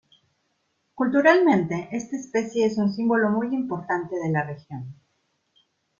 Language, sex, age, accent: Spanish, female, 40-49, México